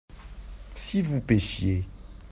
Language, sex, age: French, male, under 19